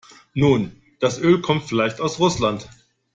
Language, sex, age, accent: German, male, 50-59, Deutschland Deutsch